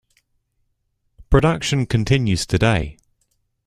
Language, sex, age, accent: English, male, under 19, England English